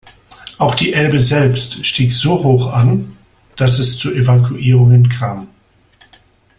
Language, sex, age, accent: German, male, 50-59, Deutschland Deutsch